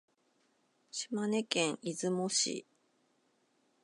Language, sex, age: Japanese, female, 40-49